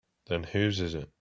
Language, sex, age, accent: English, male, 19-29, England English